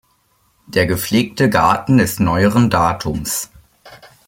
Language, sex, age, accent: German, male, under 19, Deutschland Deutsch